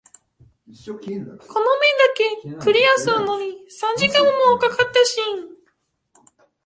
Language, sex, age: Japanese, male, 19-29